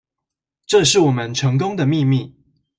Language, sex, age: Chinese, male, 19-29